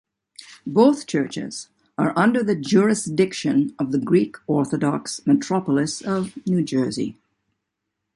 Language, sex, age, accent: English, female, 70-79, United States English